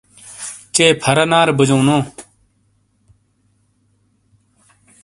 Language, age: Shina, 30-39